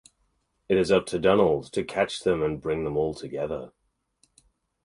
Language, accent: English, England English